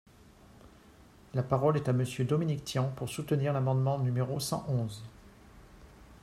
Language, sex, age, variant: French, male, 40-49, Français de métropole